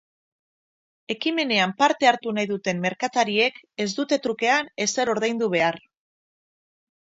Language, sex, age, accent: Basque, female, 50-59, Erdialdekoa edo Nafarra (Gipuzkoa, Nafarroa)